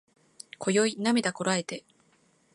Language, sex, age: Japanese, female, 19-29